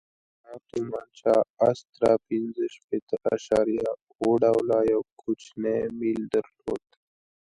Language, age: Pashto, under 19